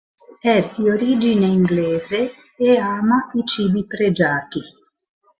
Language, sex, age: Italian, female, 50-59